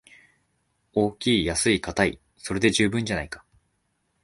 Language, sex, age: Japanese, male, 19-29